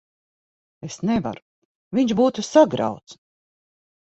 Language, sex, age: Latvian, female, 50-59